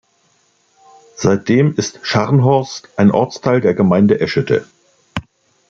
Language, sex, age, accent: German, male, 60-69, Deutschland Deutsch